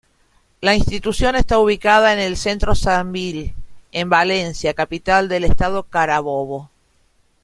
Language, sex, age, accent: Spanish, female, 50-59, Rioplatense: Argentina, Uruguay, este de Bolivia, Paraguay